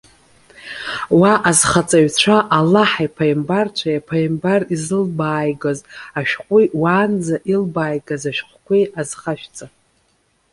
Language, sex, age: Abkhazian, female, 40-49